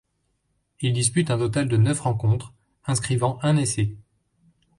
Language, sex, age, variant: French, male, 30-39, Français de métropole